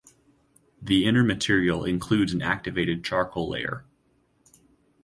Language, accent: English, United States English